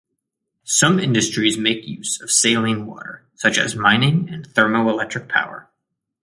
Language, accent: English, United States English